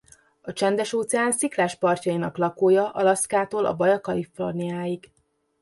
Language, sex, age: Hungarian, female, 19-29